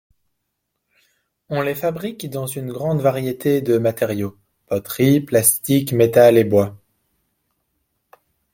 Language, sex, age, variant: French, male, 19-29, Français de métropole